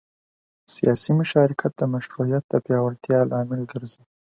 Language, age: Pashto, 19-29